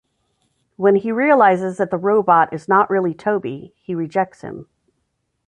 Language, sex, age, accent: English, female, 50-59, United States English